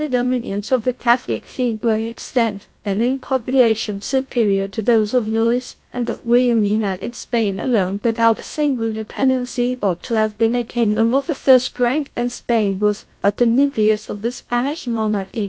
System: TTS, GlowTTS